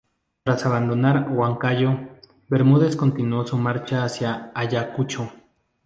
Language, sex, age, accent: Spanish, male, 19-29, México